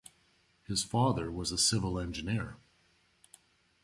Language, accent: English, Canadian English